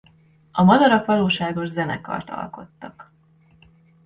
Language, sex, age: Hungarian, female, 40-49